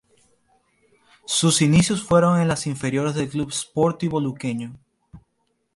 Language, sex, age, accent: Spanish, male, 19-29, Caribe: Cuba, Venezuela, Puerto Rico, República Dominicana, Panamá, Colombia caribeña, México caribeño, Costa del golfo de México